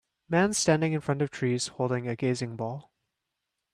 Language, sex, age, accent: English, male, 30-39, United States English